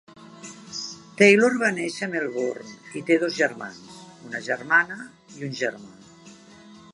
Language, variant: Catalan, Central